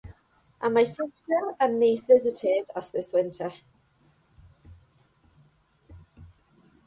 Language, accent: English, England English